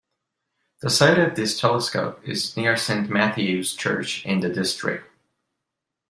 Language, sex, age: English, male, 30-39